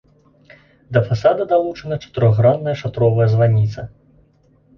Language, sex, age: Belarusian, male, 30-39